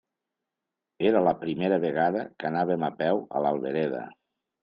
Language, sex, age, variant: Catalan, male, 60-69, Nord-Occidental